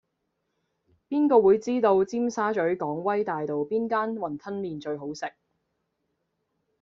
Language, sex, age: Cantonese, female, 19-29